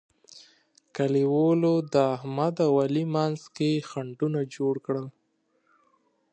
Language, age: Pashto, 19-29